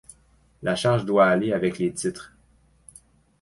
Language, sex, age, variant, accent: French, male, 30-39, Français d'Amérique du Nord, Français du Canada